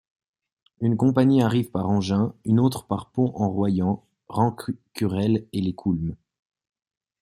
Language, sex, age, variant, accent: French, male, 19-29, Français d'Europe, Français de Suisse